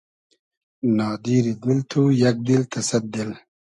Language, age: Hazaragi, 19-29